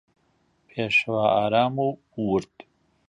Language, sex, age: Central Kurdish, male, 40-49